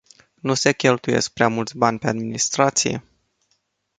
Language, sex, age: Romanian, male, 19-29